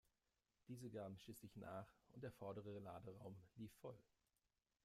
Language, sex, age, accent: German, male, 30-39, Deutschland Deutsch